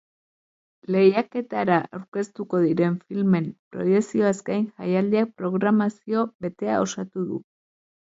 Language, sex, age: Basque, female, 30-39